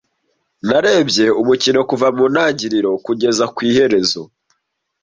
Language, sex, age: Kinyarwanda, male, 19-29